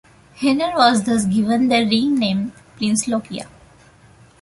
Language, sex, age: English, female, 19-29